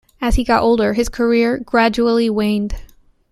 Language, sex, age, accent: English, female, 19-29, United States English